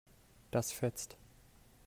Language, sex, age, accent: German, male, 19-29, Deutschland Deutsch